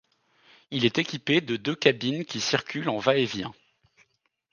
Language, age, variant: French, 30-39, Français de métropole